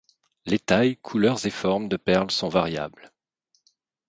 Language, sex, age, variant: French, male, 40-49, Français de métropole